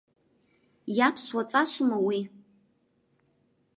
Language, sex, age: Abkhazian, female, under 19